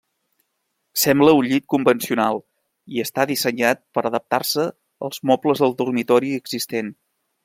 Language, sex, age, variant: Catalan, male, 30-39, Central